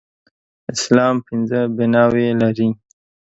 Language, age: Pashto, 19-29